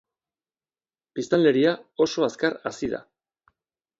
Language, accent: Basque, Erdialdekoa edo Nafarra (Gipuzkoa, Nafarroa)